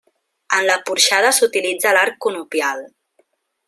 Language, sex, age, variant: Catalan, female, 19-29, Central